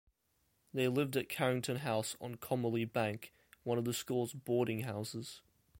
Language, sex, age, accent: English, male, 19-29, Australian English